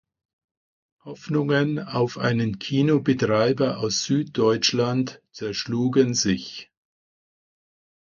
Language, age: German, 60-69